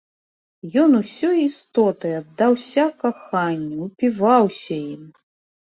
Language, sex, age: Belarusian, female, 40-49